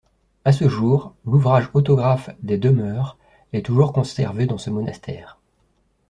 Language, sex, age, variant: French, male, 30-39, Français de métropole